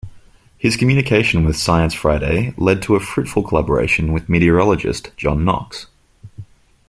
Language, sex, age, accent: English, male, 19-29, Australian English